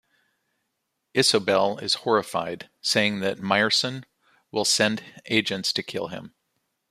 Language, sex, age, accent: English, male, 40-49, United States English